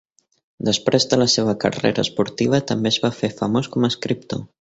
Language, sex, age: Catalan, male, 19-29